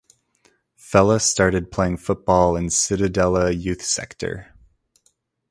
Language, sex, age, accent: English, male, 19-29, United States English